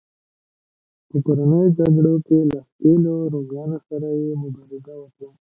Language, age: Pashto, 19-29